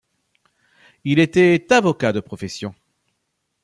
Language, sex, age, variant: French, male, 40-49, Français de métropole